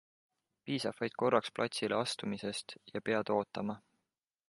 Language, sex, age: Estonian, male, 19-29